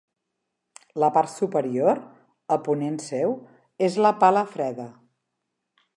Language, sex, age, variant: Catalan, female, 50-59, Central